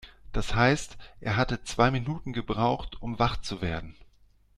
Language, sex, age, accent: German, male, 40-49, Deutschland Deutsch